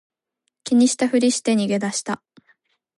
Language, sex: Japanese, female